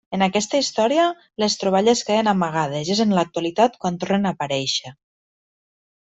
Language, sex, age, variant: Catalan, female, 30-39, Septentrional